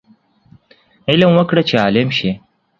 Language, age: Pashto, under 19